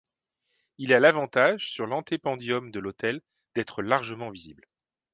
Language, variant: French, Français de métropole